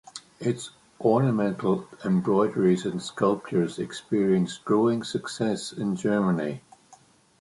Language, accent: English, Irish English